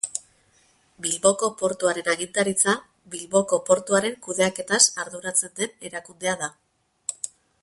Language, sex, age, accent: Basque, female, 40-49, Mendebalekoa (Araba, Bizkaia, Gipuzkoako mendebaleko herri batzuk)